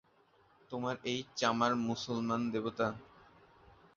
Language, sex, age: Bengali, male, under 19